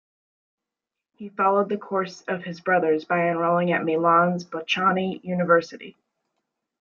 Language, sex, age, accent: English, female, 19-29, United States English